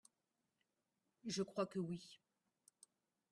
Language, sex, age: French, female, 50-59